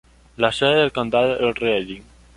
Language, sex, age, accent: Spanish, male, under 19, Andino-Pacífico: Colombia, Perú, Ecuador, oeste de Bolivia y Venezuela andina